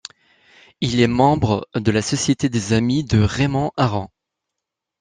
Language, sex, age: French, male, 19-29